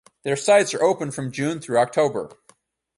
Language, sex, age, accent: English, male, 30-39, United States English